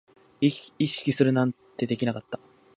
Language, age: Japanese, 19-29